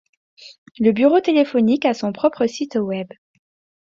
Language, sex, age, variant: French, female, 19-29, Français de métropole